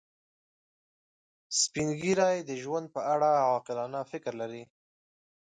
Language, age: Pashto, 19-29